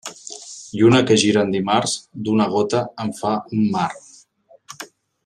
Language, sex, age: Catalan, male, 40-49